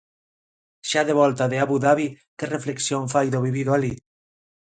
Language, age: Galician, 30-39